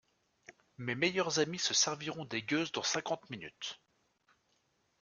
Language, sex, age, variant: French, male, 30-39, Français de métropole